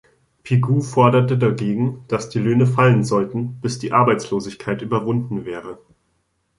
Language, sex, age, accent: German, male, 19-29, Deutschland Deutsch